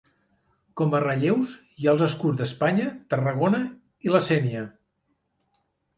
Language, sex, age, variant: Catalan, male, 50-59, Central